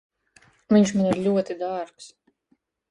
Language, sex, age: Latvian, female, 40-49